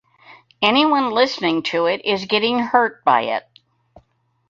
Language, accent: English, United States English